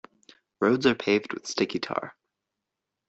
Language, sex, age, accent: English, male, under 19, United States English